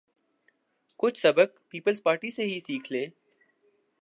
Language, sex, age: Urdu, male, 19-29